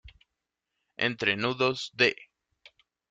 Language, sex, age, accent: Spanish, male, 30-39, Caribe: Cuba, Venezuela, Puerto Rico, República Dominicana, Panamá, Colombia caribeña, México caribeño, Costa del golfo de México